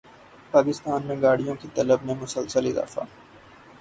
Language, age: Urdu, 19-29